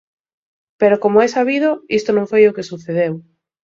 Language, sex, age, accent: Galician, female, 30-39, Central (gheada)